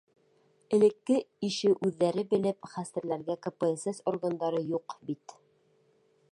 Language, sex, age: Bashkir, female, 30-39